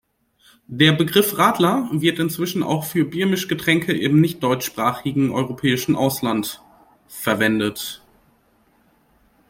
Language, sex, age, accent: German, male, 19-29, Deutschland Deutsch